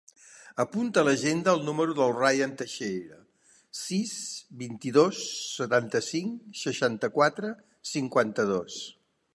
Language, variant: Catalan, Central